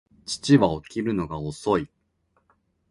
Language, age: Japanese, 40-49